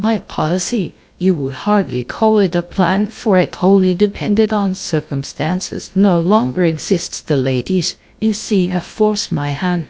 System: TTS, GlowTTS